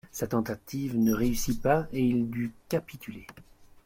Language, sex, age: French, male, 30-39